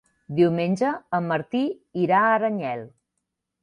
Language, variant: Catalan, Central